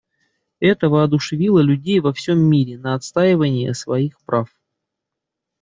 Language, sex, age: Russian, male, 30-39